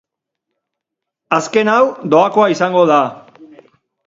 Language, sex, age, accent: Basque, male, 40-49, Erdialdekoa edo Nafarra (Gipuzkoa, Nafarroa)